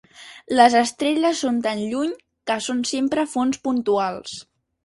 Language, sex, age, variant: Catalan, male, under 19, Central